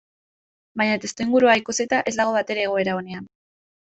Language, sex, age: Basque, female, 19-29